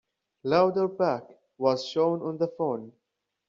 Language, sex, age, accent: English, male, 19-29, United States English